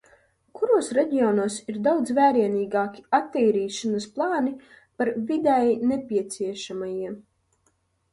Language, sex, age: Latvian, female, 19-29